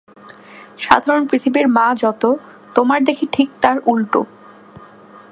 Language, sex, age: Bengali, female, 19-29